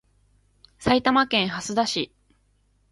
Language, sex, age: Japanese, female, 30-39